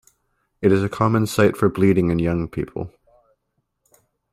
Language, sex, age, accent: English, male, under 19, Canadian English